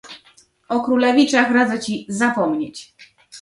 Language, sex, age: Polish, female, 19-29